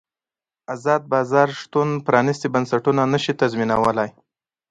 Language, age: Pashto, 19-29